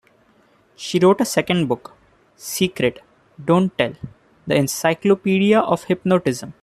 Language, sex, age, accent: English, male, 19-29, India and South Asia (India, Pakistan, Sri Lanka)